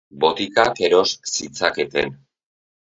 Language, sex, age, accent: Basque, male, 50-59, Erdialdekoa edo Nafarra (Gipuzkoa, Nafarroa)